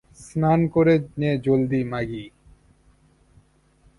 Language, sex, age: Bengali, male, 19-29